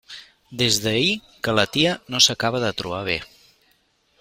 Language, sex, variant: Catalan, male, Central